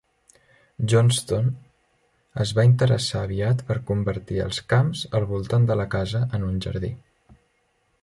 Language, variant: Catalan, Central